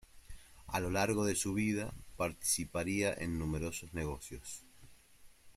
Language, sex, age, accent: Spanish, male, 40-49, Rioplatense: Argentina, Uruguay, este de Bolivia, Paraguay